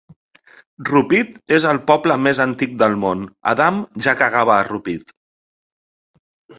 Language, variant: Catalan, Central